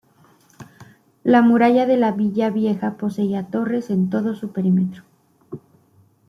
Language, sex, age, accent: Spanish, female, 19-29, México